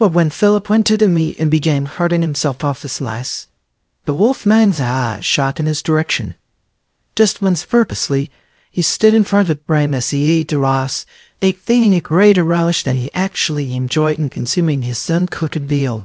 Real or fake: fake